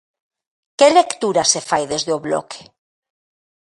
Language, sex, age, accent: Galician, female, 40-49, Normativo (estándar)